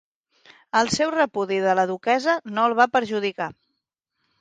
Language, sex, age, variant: Catalan, female, 50-59, Central